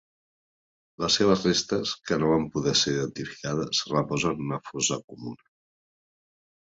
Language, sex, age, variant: Catalan, male, 40-49, Nord-Occidental